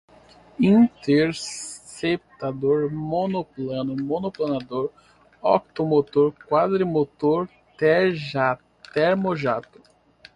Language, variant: Portuguese, Portuguese (Brasil)